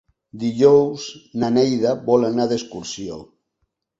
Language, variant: Catalan, Central